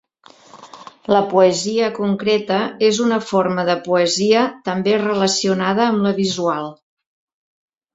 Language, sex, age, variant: Catalan, female, 60-69, Central